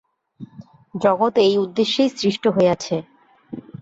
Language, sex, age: Bengali, female, 30-39